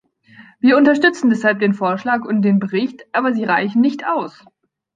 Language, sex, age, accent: German, female, 19-29, Deutschland Deutsch